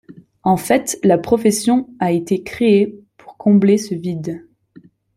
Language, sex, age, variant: French, female, 19-29, Français de métropole